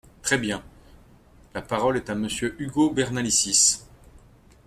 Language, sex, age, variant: French, male, 40-49, Français de métropole